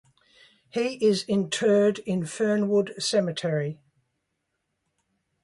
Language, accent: English, Australian English